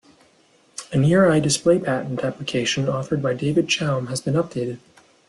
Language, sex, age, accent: English, male, 19-29, Canadian English